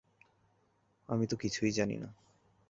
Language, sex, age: Bengali, male, 19-29